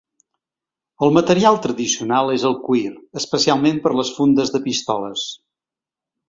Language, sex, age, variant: Catalan, male, 60-69, Central